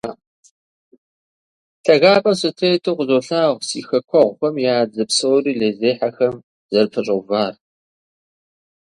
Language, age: Kabardian, 19-29